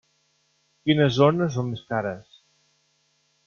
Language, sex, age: Catalan, male, 40-49